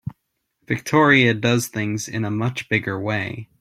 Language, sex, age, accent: English, male, under 19, United States English